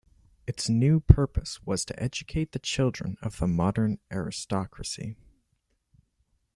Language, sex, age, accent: English, male, under 19, Canadian English